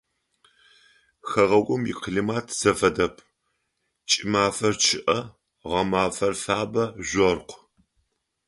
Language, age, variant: Adyghe, 60-69, Адыгабзэ (Кирил, пстэумэ зэдыряе)